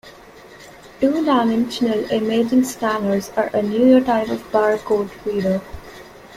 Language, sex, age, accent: English, female, 19-29, India and South Asia (India, Pakistan, Sri Lanka)